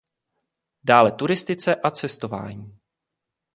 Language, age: Czech, 19-29